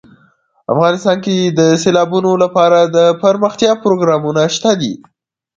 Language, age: Pashto, 19-29